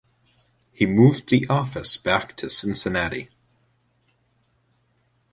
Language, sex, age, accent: English, male, 19-29, United States English